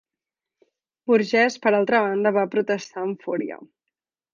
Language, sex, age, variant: Catalan, female, 19-29, Central